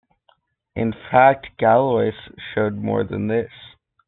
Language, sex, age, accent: English, male, under 19, United States English